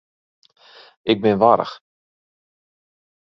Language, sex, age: Western Frisian, male, 40-49